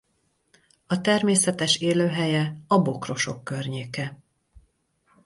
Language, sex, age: Hungarian, female, 40-49